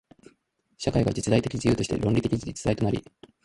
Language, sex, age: Japanese, male, 19-29